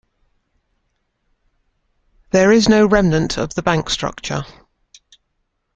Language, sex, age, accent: English, female, 50-59, England English